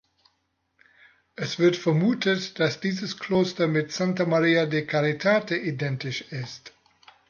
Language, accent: German, Deutschland Deutsch